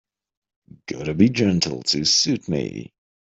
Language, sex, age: English, male, 30-39